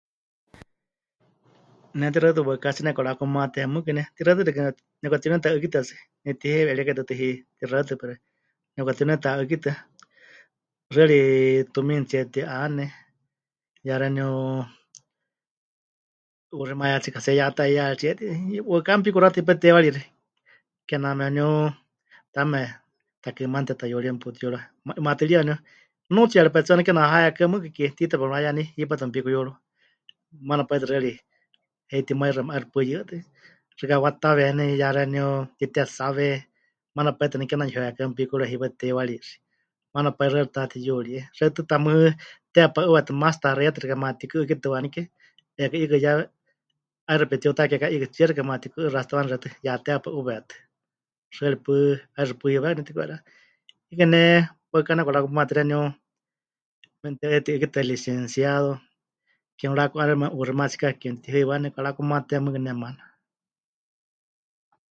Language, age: Huichol, 50-59